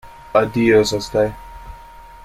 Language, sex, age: Slovenian, male, 30-39